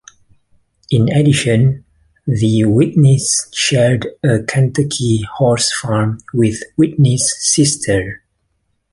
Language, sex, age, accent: English, male, 19-29, Malaysian English